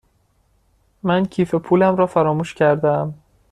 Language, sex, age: Persian, male, 19-29